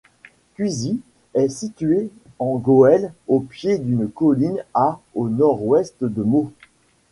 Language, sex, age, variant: French, male, 40-49, Français de métropole